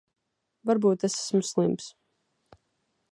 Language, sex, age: Latvian, female, 19-29